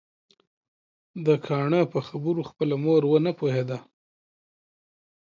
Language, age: Pashto, 40-49